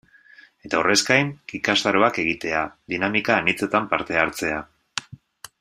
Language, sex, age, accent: Basque, male, 30-39, Mendebalekoa (Araba, Bizkaia, Gipuzkoako mendebaleko herri batzuk)